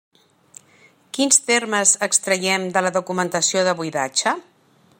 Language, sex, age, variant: Catalan, female, 60-69, Central